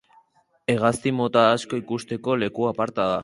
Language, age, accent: Basque, under 19, Erdialdekoa edo Nafarra (Gipuzkoa, Nafarroa)